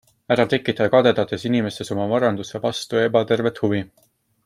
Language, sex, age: Estonian, male, 19-29